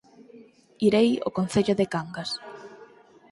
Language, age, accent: Galician, 19-29, Normativo (estándar)